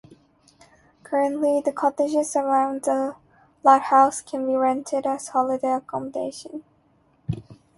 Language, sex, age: English, female, 19-29